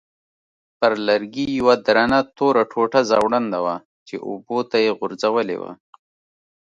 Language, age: Pashto, 30-39